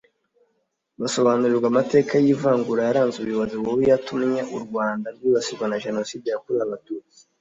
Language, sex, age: Kinyarwanda, male, 19-29